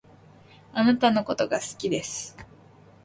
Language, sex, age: Japanese, female, under 19